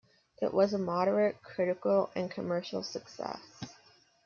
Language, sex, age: English, female, 19-29